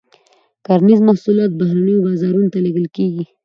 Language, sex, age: Pashto, female, 30-39